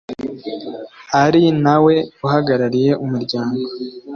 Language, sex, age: Kinyarwanda, male, 19-29